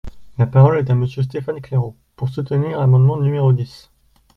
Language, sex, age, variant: French, male, 19-29, Français de métropole